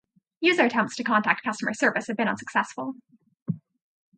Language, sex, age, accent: English, female, 19-29, United States English